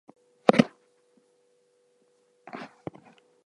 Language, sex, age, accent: English, female, 19-29, Southern African (South Africa, Zimbabwe, Namibia)